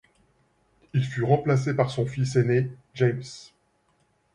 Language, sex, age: French, male, 50-59